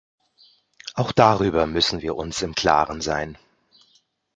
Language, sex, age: German, male, 40-49